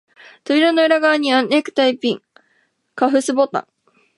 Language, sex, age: Japanese, female, 19-29